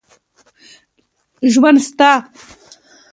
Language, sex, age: Pashto, female, 19-29